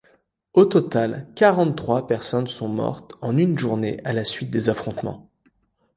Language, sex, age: French, male, 30-39